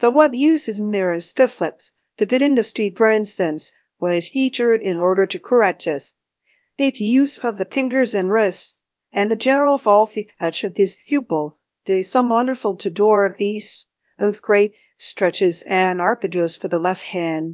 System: TTS, VITS